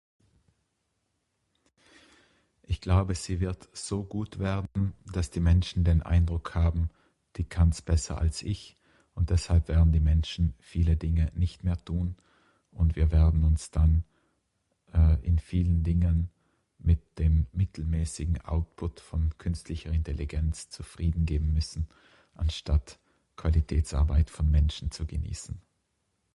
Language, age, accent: German, 40-49, Österreichisches Deutsch